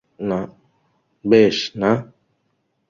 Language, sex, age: Bengali, male, 19-29